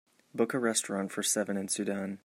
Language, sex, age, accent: English, male, 19-29, United States English